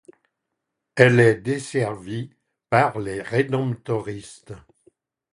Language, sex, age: French, male, 70-79